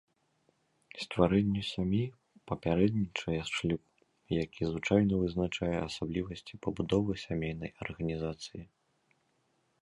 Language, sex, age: Belarusian, male, 19-29